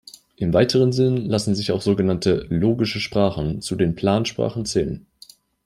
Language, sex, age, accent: German, male, 19-29, Deutschland Deutsch